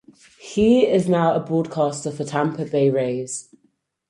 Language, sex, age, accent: English, female, 19-29, England English